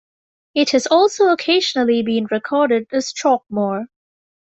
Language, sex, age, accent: English, female, 19-29, England English